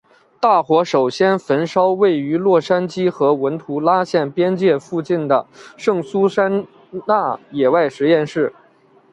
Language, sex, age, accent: Chinese, male, 30-39, 出生地：北京市